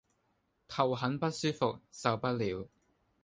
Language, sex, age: Cantonese, male, 19-29